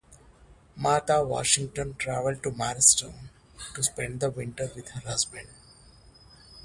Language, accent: English, India and South Asia (India, Pakistan, Sri Lanka)